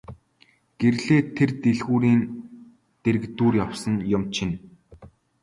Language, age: Mongolian, 19-29